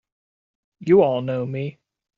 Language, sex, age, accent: English, male, 19-29, United States English